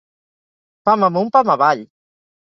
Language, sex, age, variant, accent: Catalan, female, 50-59, Central, central